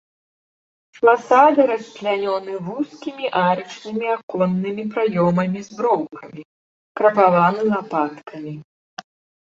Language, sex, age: Belarusian, female, 19-29